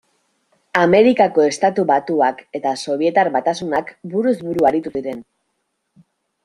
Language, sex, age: Basque, female, 30-39